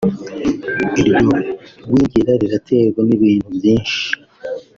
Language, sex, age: Kinyarwanda, male, 19-29